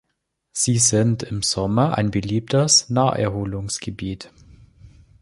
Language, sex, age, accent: German, male, under 19, Deutschland Deutsch